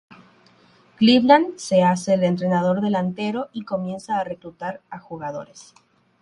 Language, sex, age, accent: Spanish, female, 19-29, Rioplatense: Argentina, Uruguay, este de Bolivia, Paraguay